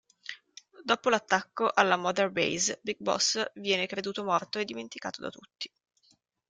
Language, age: Italian, 19-29